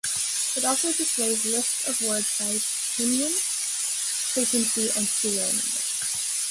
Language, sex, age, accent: English, female, under 19, United States English